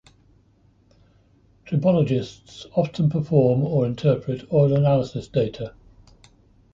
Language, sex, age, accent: English, male, 60-69, England English